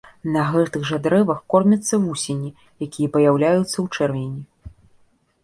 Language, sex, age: Belarusian, female, 30-39